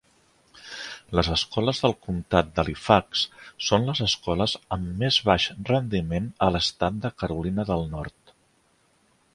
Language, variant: Catalan, Central